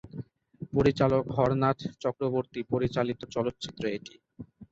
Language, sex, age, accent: Bengali, male, 19-29, Native; শুদ্ধ